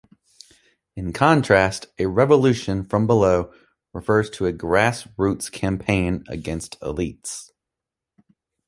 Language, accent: English, United States English